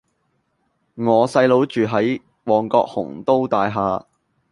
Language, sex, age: Cantonese, male, 19-29